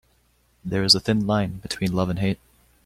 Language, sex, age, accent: English, male, 19-29, United States English